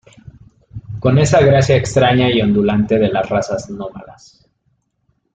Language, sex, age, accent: Spanish, male, 19-29, México